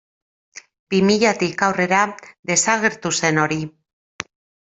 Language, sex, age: Basque, female, 40-49